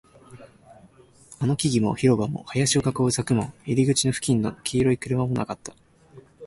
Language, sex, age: Japanese, male, 19-29